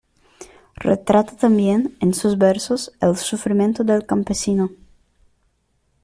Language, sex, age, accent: Spanish, female, under 19, México